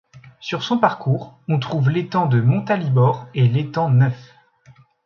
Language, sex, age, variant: French, male, 19-29, Français de métropole